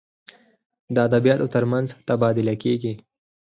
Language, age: Pashto, under 19